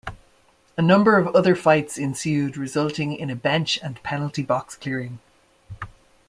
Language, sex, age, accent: English, female, 50-59, Irish English